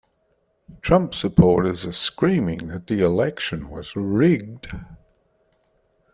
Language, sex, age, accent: English, male, 60-69, Australian English